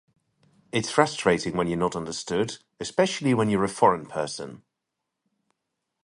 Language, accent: English, England English